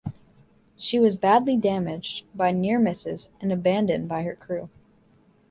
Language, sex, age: English, female, 19-29